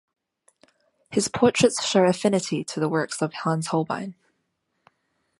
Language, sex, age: English, female, 19-29